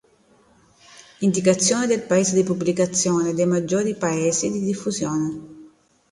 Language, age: Italian, 40-49